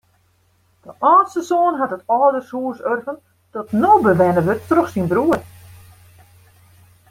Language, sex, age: Western Frisian, female, 40-49